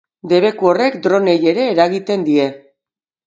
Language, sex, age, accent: Basque, female, 40-49, Mendebalekoa (Araba, Bizkaia, Gipuzkoako mendebaleko herri batzuk)